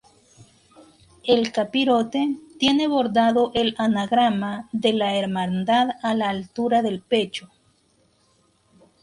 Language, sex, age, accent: Spanish, female, 19-29, América central